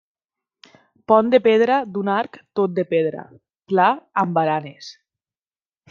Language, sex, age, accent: Catalan, female, 19-29, valencià